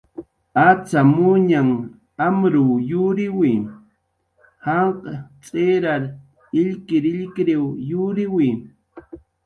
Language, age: Jaqaru, 40-49